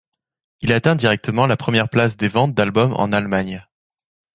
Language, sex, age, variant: French, male, 19-29, Français de métropole